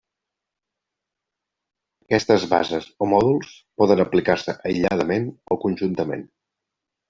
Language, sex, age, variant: Catalan, male, 50-59, Central